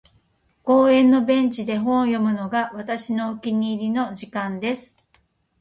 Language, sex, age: Japanese, female, 50-59